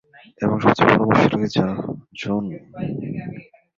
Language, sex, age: Bengali, male, 19-29